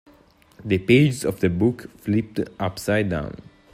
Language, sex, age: English, male, under 19